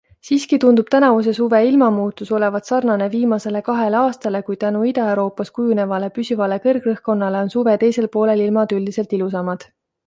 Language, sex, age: Estonian, female, 30-39